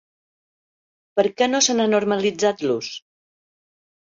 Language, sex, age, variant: Catalan, female, 50-59, Balear